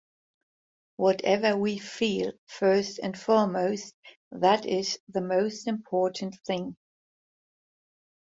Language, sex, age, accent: English, female, 60-69, England English